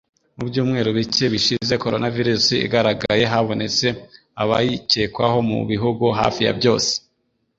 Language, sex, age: Kinyarwanda, female, 19-29